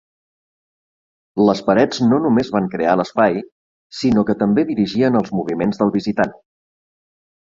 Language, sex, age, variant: Catalan, male, 40-49, Septentrional